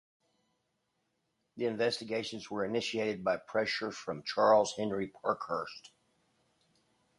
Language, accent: English, United States English